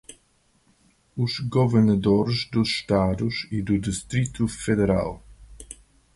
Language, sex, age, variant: Portuguese, male, 40-49, Portuguese (Portugal)